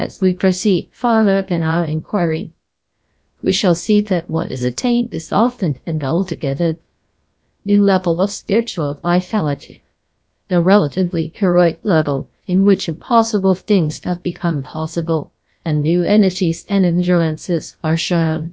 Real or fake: fake